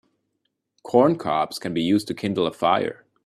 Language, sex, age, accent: English, male, 30-39, United States English